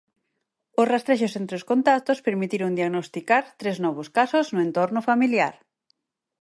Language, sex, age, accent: Galician, female, 30-39, Oriental (común en zona oriental)